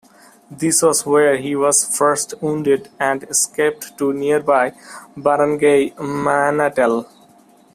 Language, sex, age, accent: English, male, 19-29, India and South Asia (India, Pakistan, Sri Lanka)